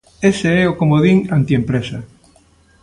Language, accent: Galician, Normativo (estándar)